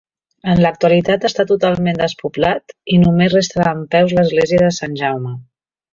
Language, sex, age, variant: Catalan, female, 40-49, Central